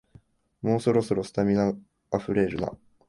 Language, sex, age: Japanese, male, 19-29